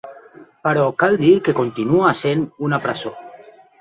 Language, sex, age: Catalan, male, 30-39